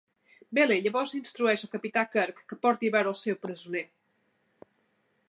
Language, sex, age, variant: Catalan, female, 40-49, Central